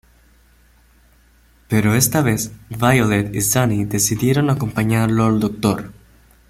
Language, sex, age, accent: Spanish, male, under 19, Caribe: Cuba, Venezuela, Puerto Rico, República Dominicana, Panamá, Colombia caribeña, México caribeño, Costa del golfo de México